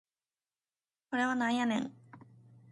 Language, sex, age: Japanese, female, 19-29